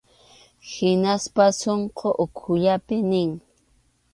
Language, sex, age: Arequipa-La Unión Quechua, female, 30-39